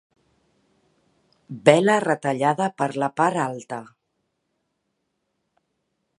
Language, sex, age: Catalan, female, 40-49